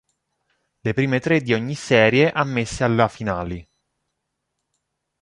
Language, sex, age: Italian, male, 30-39